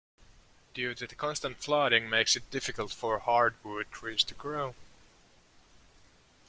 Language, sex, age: English, male, 19-29